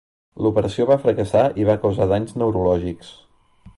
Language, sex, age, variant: Catalan, male, 40-49, Central